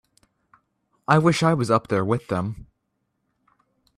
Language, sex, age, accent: English, male, under 19, United States English